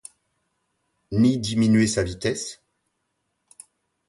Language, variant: French, Français de métropole